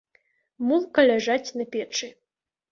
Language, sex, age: Belarusian, female, 19-29